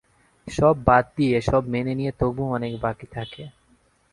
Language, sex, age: Bengali, male, 19-29